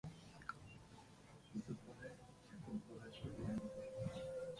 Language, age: Wuzlam, 19-29